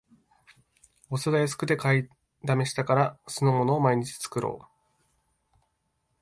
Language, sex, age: Japanese, male, 19-29